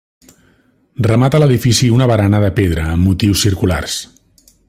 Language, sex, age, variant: Catalan, male, 40-49, Central